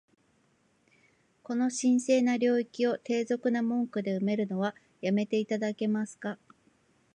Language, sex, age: Japanese, female, 40-49